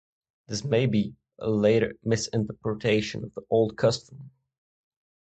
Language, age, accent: English, 19-29, Czech